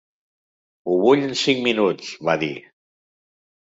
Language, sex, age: Catalan, male, 70-79